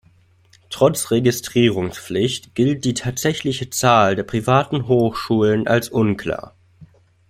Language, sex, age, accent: German, male, 19-29, Deutschland Deutsch